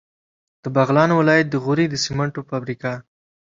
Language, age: Pashto, 19-29